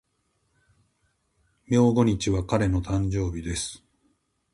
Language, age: Japanese, 50-59